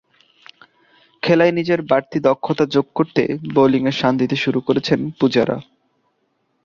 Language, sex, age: Bengali, male, 19-29